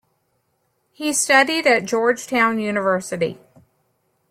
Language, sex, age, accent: English, female, 50-59, United States English